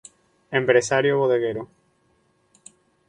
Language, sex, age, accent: Spanish, male, 19-29, España: Islas Canarias